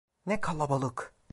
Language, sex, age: Turkish, male, 19-29